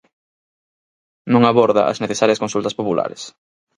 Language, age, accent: Galician, 19-29, Normativo (estándar)